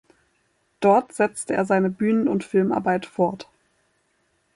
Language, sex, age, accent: German, female, 19-29, Deutschland Deutsch